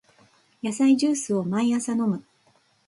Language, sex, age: Japanese, female, 40-49